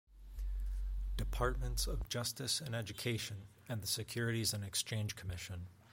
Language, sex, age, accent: English, male, 30-39, United States English